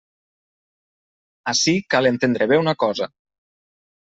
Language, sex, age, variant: Catalan, male, 19-29, Nord-Occidental